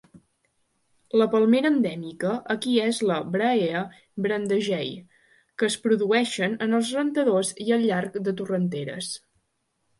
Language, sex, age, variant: Catalan, female, under 19, Central